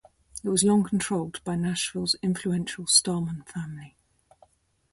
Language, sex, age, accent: English, female, 50-59, England English